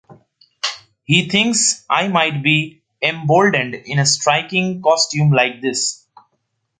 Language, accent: English, India and South Asia (India, Pakistan, Sri Lanka)